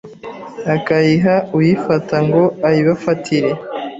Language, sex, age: Kinyarwanda, female, 30-39